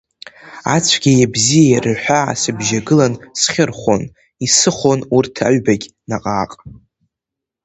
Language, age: Abkhazian, under 19